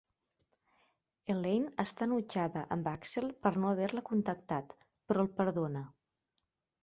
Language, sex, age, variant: Catalan, female, 30-39, Central